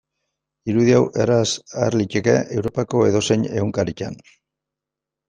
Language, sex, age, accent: Basque, male, 50-59, Mendebalekoa (Araba, Bizkaia, Gipuzkoako mendebaleko herri batzuk)